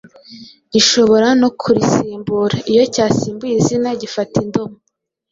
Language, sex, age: Kinyarwanda, female, 19-29